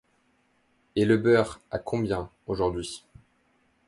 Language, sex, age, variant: French, male, 19-29, Français de métropole